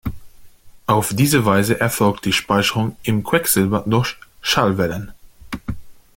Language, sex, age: German, male, 19-29